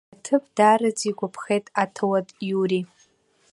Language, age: Abkhazian, under 19